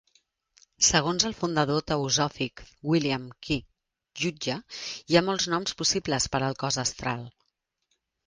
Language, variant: Catalan, Central